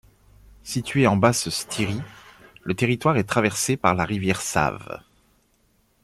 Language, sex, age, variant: French, male, 40-49, Français de métropole